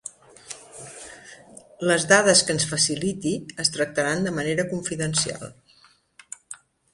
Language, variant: Catalan, Central